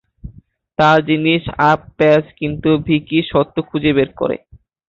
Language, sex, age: Bengali, male, under 19